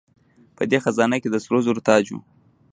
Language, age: Pashto, under 19